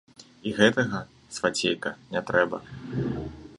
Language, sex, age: Belarusian, male, 30-39